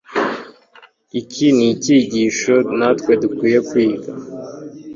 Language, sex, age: Kinyarwanda, male, 19-29